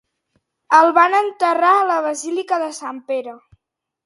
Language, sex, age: Catalan, female, under 19